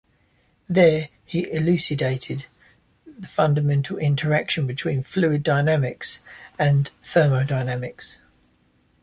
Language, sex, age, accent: English, male, 30-39, England English